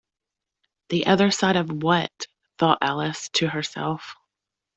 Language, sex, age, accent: English, female, 40-49, United States English